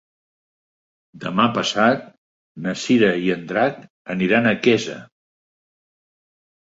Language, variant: Catalan, Septentrional